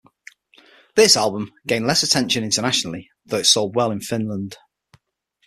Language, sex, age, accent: English, male, 40-49, England English